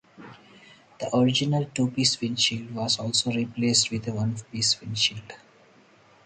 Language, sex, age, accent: English, male, 30-39, India and South Asia (India, Pakistan, Sri Lanka); Singaporean English